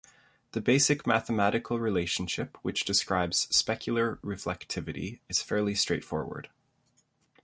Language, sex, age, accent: English, male, 30-39, Canadian English